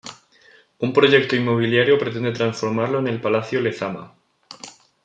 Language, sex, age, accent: Spanish, male, 19-29, España: Centro-Sur peninsular (Madrid, Toledo, Castilla-La Mancha)